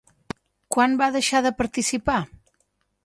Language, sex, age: Catalan, female, 50-59